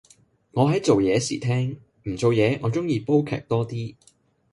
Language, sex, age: Cantonese, male, 19-29